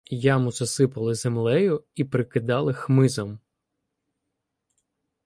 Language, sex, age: Ukrainian, male, 19-29